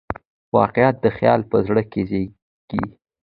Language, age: Pashto, under 19